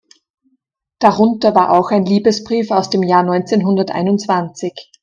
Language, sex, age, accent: German, female, 30-39, Österreichisches Deutsch